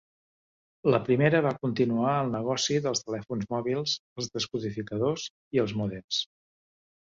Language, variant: Catalan, Central